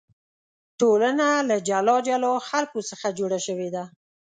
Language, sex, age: Pashto, female, 50-59